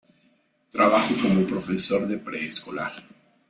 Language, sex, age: Spanish, male, 40-49